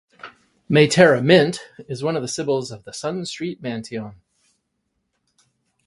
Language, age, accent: English, 40-49, United States English